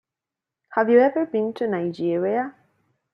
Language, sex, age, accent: English, female, 30-39, Canadian English